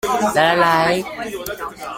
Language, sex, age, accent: Chinese, female, 19-29, 出生地：宜蘭縣